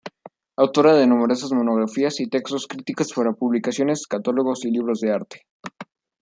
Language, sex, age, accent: Spanish, male, under 19, México